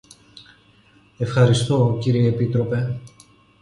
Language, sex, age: Greek, male, 40-49